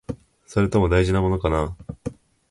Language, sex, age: Japanese, male, 19-29